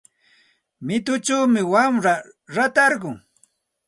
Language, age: Santa Ana de Tusi Pasco Quechua, 40-49